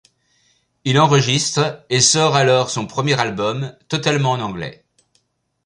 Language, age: French, 70-79